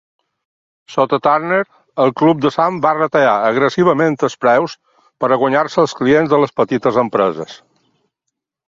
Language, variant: Catalan, Balear